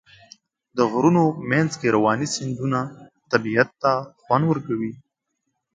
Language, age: Pashto, 19-29